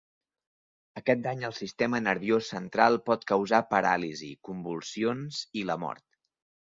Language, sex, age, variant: Catalan, male, 19-29, Central